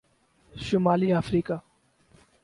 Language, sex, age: Urdu, male, 19-29